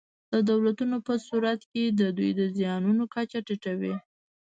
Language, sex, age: Pashto, female, 19-29